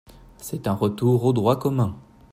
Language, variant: French, Français de métropole